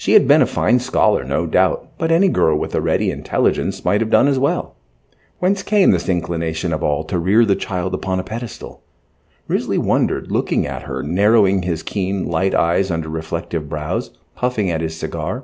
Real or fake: real